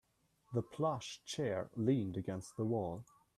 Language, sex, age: English, male, 19-29